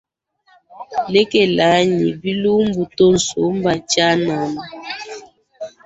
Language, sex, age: Luba-Lulua, female, 19-29